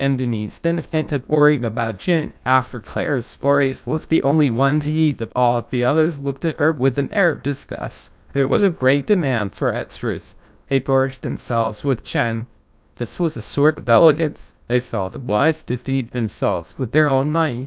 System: TTS, GlowTTS